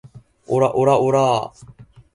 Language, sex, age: Japanese, male, 19-29